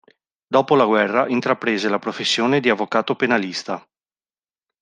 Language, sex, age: Italian, male, 40-49